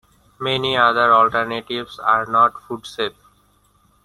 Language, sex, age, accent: English, male, 19-29, India and South Asia (India, Pakistan, Sri Lanka)